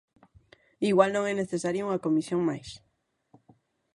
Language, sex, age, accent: Galician, female, 30-39, Oriental (común en zona oriental); Normativo (estándar)